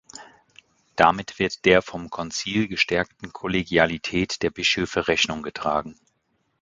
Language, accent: German, Deutschland Deutsch